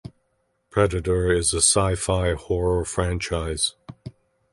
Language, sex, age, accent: English, male, 50-59, Canadian English